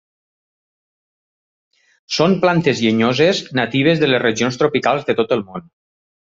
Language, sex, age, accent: Catalan, male, 40-49, valencià